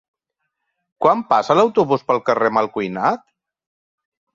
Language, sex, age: Catalan, male, 40-49